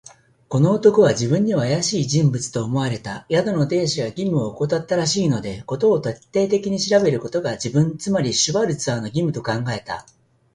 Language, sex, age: Japanese, male, 60-69